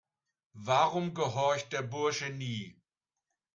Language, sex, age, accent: German, male, 60-69, Deutschland Deutsch